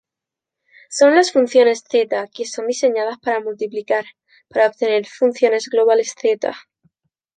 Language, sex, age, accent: Spanish, female, under 19, España: Sur peninsular (Andalucia, Extremadura, Murcia)